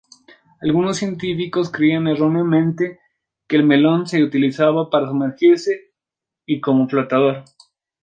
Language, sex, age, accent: Spanish, male, 19-29, Andino-Pacífico: Colombia, Perú, Ecuador, oeste de Bolivia y Venezuela andina